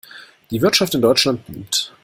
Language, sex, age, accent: German, male, 19-29, Deutschland Deutsch